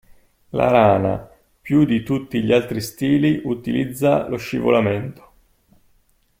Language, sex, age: Italian, male, 30-39